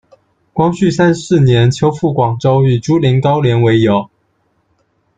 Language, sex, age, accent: Chinese, male, 19-29, 出生地：福建省